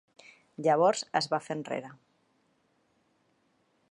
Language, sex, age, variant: Catalan, female, 40-49, Central